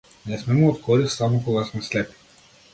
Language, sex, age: Macedonian, male, 19-29